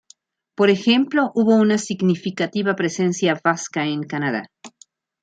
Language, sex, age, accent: Spanish, female, 50-59, México